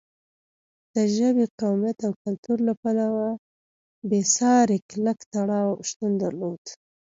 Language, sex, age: Pashto, female, 19-29